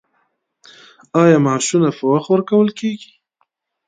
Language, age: Pashto, 30-39